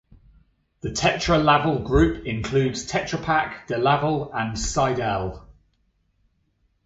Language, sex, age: English, male, 40-49